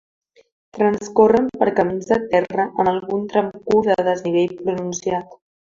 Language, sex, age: Catalan, female, under 19